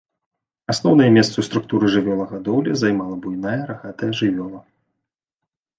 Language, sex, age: Belarusian, male, 30-39